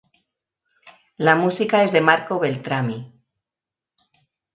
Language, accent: Spanish, España: Centro-Sur peninsular (Madrid, Toledo, Castilla-La Mancha)